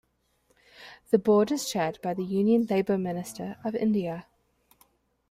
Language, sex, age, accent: English, female, 19-29, England English